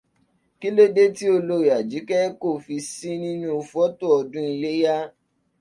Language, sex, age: Yoruba, male, 19-29